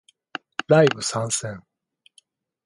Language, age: Japanese, 50-59